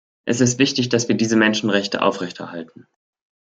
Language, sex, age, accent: German, male, 19-29, Deutschland Deutsch